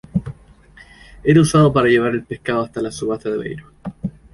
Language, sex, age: Spanish, male, 30-39